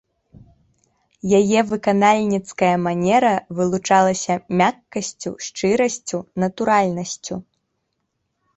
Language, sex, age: Belarusian, female, 19-29